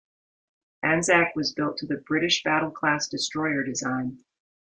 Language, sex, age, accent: English, female, 50-59, United States English